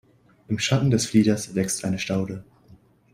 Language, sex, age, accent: German, male, under 19, Deutschland Deutsch